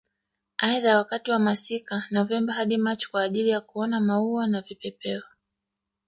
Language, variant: Swahili, Kiswahili cha Bara ya Tanzania